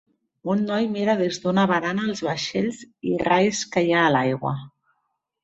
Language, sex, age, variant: Catalan, female, 30-39, Central